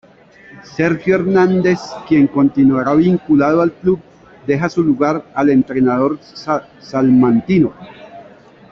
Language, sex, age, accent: Spanish, male, 19-29, Caribe: Cuba, Venezuela, Puerto Rico, República Dominicana, Panamá, Colombia caribeña, México caribeño, Costa del golfo de México